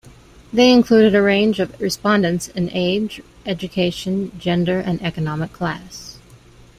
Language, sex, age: English, female, 19-29